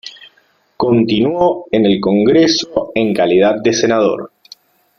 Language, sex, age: Spanish, male, 30-39